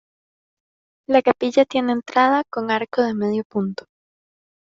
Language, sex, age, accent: Spanish, female, under 19, América central